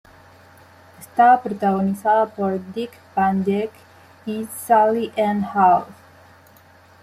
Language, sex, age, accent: Spanish, female, 30-39, Rioplatense: Argentina, Uruguay, este de Bolivia, Paraguay